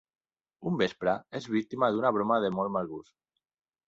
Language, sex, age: Catalan, male, 40-49